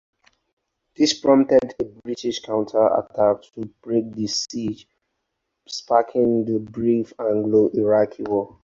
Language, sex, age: English, male, 19-29